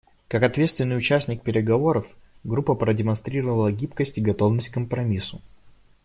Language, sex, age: Russian, male, 19-29